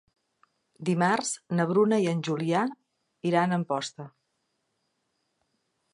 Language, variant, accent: Catalan, Central, central; Neutre